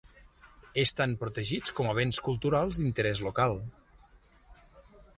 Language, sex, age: Catalan, male, 40-49